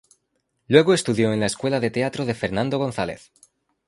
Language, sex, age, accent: Spanish, male, 19-29, España: Centro-Sur peninsular (Madrid, Toledo, Castilla-La Mancha)